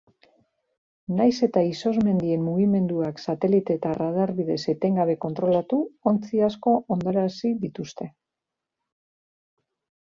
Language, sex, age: Basque, female, 40-49